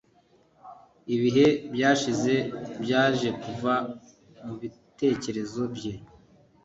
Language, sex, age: Kinyarwanda, male, 40-49